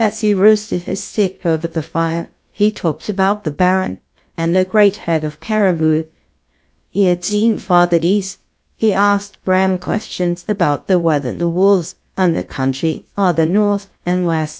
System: TTS, GlowTTS